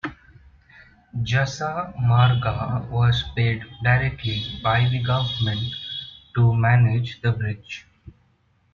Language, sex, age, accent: English, male, 19-29, India and South Asia (India, Pakistan, Sri Lanka)